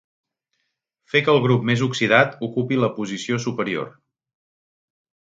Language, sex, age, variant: Catalan, male, 40-49, Central